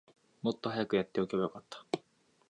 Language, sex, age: Japanese, male, 19-29